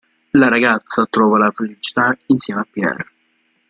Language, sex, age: Italian, male, 19-29